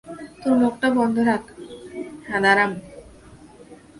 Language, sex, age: Bengali, female, 19-29